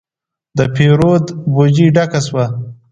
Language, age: Pashto, 19-29